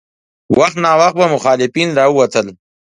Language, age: Pashto, 30-39